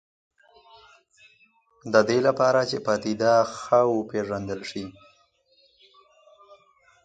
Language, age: Pashto, 19-29